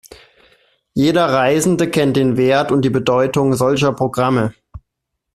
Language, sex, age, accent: German, male, 30-39, Deutschland Deutsch